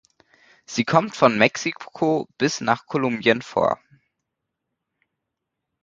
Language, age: German, 19-29